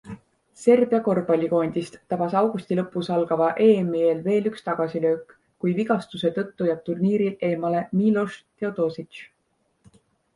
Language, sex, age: Estonian, female, 19-29